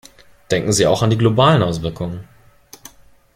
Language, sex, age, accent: German, male, 19-29, Deutschland Deutsch